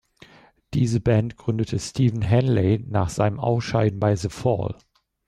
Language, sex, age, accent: German, male, 40-49, Deutschland Deutsch